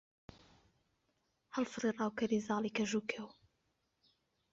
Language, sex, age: Central Kurdish, female, 19-29